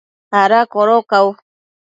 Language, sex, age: Matsés, female, under 19